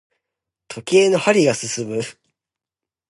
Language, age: Japanese, under 19